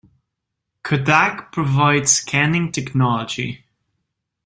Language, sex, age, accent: English, male, 30-39, United States English